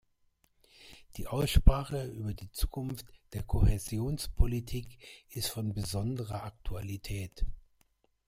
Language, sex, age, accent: German, male, 60-69, Deutschland Deutsch